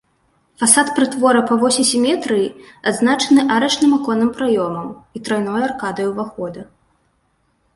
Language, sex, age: Belarusian, female, 30-39